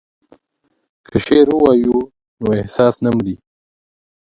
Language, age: Pashto, 19-29